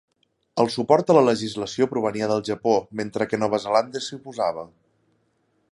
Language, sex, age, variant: Catalan, male, 19-29, Septentrional